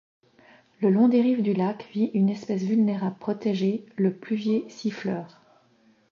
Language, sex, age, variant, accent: French, female, 40-49, Français d'Europe, Français de Suisse